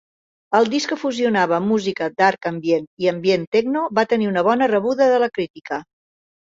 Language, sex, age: Catalan, female, 60-69